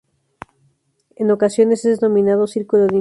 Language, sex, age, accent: Spanish, female, 19-29, México